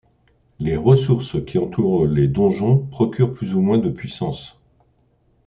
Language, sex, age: French, male, 60-69